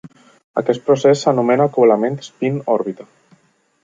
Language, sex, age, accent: Catalan, male, 19-29, valencià